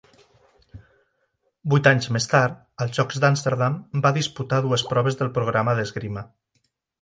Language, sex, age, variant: Catalan, male, 40-49, Nord-Occidental